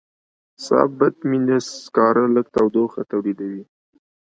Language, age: Pashto, 30-39